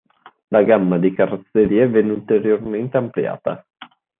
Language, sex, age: Italian, male, under 19